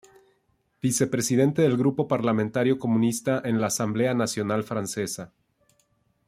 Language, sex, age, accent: Spanish, male, 40-49, México